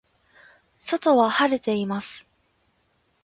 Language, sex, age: Japanese, female, under 19